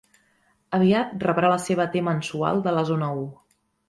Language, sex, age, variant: Catalan, female, 30-39, Central